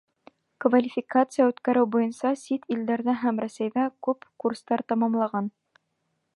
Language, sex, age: Bashkir, female, 19-29